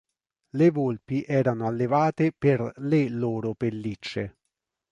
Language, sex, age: Italian, male, 40-49